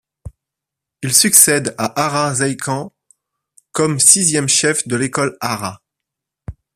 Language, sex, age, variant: French, male, 30-39, Français de métropole